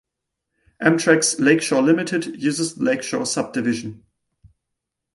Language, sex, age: English, male, 19-29